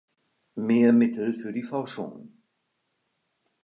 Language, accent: German, Schweizerdeutsch